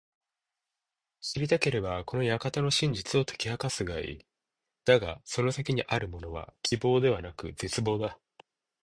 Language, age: Japanese, 30-39